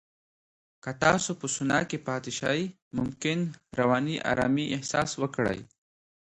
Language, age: Pashto, 19-29